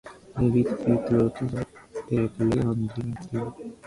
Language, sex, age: English, male, under 19